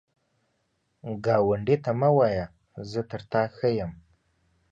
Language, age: Pashto, 19-29